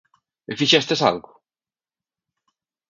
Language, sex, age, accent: Galician, male, 40-49, Central (sen gheada)